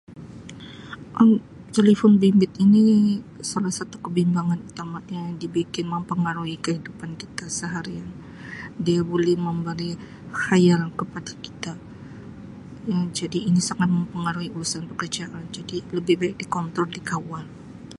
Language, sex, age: Sabah Malay, female, 40-49